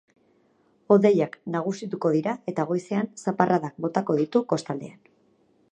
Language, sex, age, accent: Basque, female, 40-49, Erdialdekoa edo Nafarra (Gipuzkoa, Nafarroa)